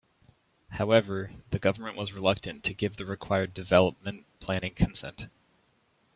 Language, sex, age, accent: English, male, 30-39, United States English